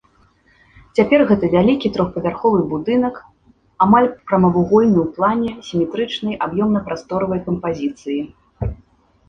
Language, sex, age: Belarusian, female, 40-49